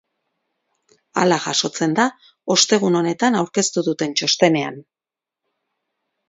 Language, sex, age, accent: Basque, female, 40-49, Erdialdekoa edo Nafarra (Gipuzkoa, Nafarroa)